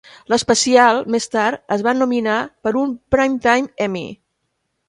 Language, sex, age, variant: Catalan, female, 70-79, Central